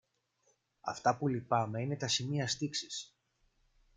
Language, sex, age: Greek, male, 30-39